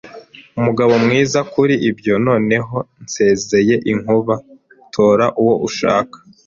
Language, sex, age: Kinyarwanda, male, 19-29